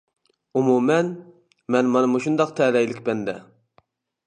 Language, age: Uyghur, 30-39